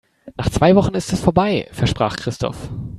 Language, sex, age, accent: German, male, 19-29, Deutschland Deutsch